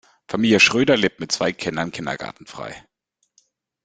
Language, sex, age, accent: German, male, 30-39, Deutschland Deutsch